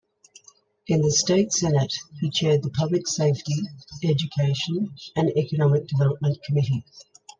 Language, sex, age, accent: English, female, 60-69, Australian English